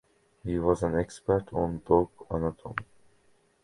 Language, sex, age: English, male, 19-29